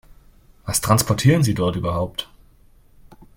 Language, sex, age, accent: German, male, 19-29, Deutschland Deutsch